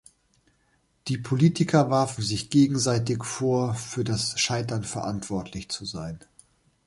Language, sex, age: German, male, 40-49